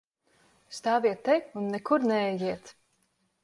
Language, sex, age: Latvian, female, 19-29